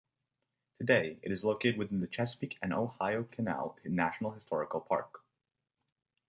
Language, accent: English, United States English